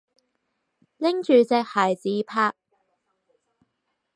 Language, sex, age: Cantonese, female, 19-29